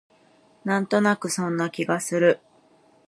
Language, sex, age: Japanese, female, 19-29